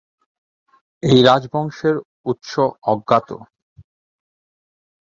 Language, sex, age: Bengali, male, 30-39